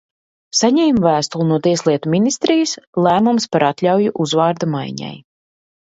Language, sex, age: Latvian, female, 40-49